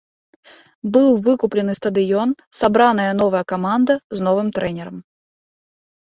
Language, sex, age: Belarusian, female, 30-39